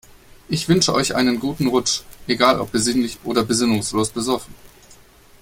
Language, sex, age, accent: German, male, 40-49, Deutschland Deutsch